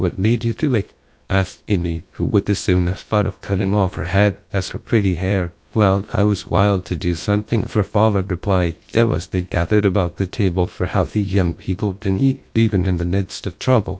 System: TTS, GlowTTS